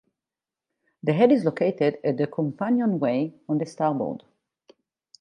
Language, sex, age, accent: English, female, 40-49, Israeli